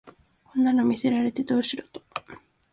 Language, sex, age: Japanese, female, 19-29